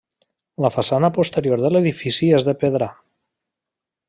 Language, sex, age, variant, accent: Catalan, male, 30-39, Valencià meridional, valencià